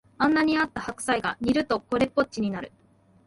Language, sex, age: Japanese, female, 19-29